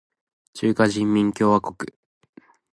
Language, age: Japanese, 19-29